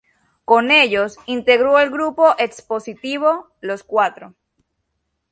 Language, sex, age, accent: Spanish, female, 19-29, América central; Caribe: Cuba, Venezuela, Puerto Rico, República Dominicana, Panamá, Colombia caribeña, México caribeño, Costa del golfo de México